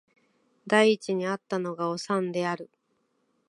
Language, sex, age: Japanese, female, 40-49